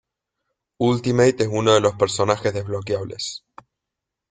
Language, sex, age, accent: Spanish, male, 19-29, Rioplatense: Argentina, Uruguay, este de Bolivia, Paraguay